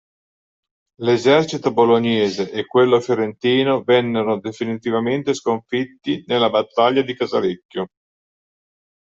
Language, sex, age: Italian, male, 50-59